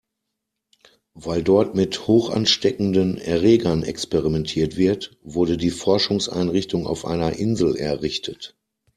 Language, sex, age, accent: German, male, 40-49, Deutschland Deutsch